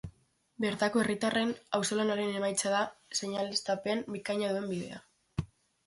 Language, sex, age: Basque, female, under 19